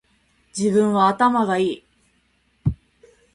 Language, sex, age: Japanese, female, 30-39